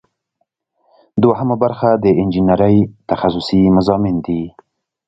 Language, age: Pashto, 19-29